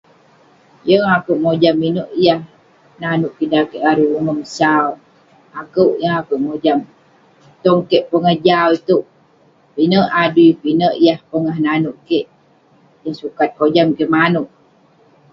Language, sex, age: Western Penan, female, 30-39